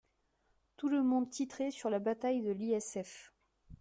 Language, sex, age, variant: French, female, 19-29, Français de métropole